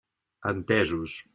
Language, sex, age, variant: Catalan, male, 30-39, Central